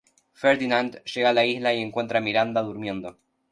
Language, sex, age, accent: Spanish, male, under 19, Rioplatense: Argentina, Uruguay, este de Bolivia, Paraguay